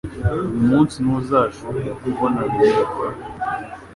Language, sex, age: Kinyarwanda, male, 19-29